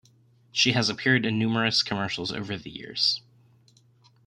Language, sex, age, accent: English, male, 19-29, United States English